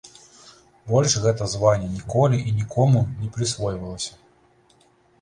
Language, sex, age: Belarusian, male, 40-49